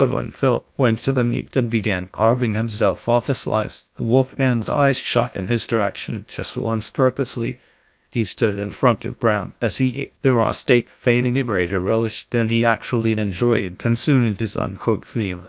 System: TTS, GlowTTS